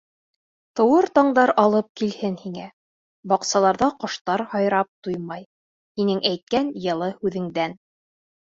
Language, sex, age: Bashkir, female, 30-39